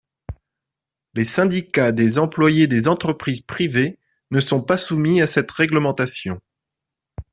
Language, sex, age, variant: French, male, 30-39, Français de métropole